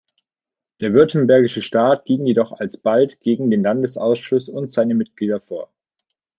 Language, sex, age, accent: German, male, 19-29, Deutschland Deutsch